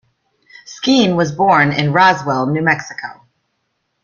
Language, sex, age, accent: English, female, 40-49, United States English